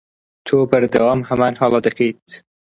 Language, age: Central Kurdish, 19-29